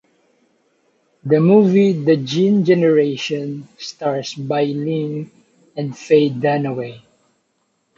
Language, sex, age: English, male, 19-29